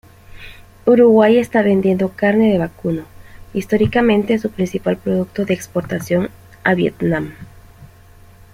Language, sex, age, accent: Spanish, female, 30-39, América central